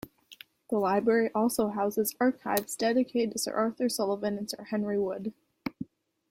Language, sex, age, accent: English, female, under 19, United States English